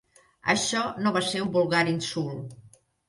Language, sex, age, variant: Catalan, female, 60-69, Central